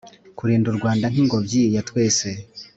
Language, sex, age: Kinyarwanda, male, 19-29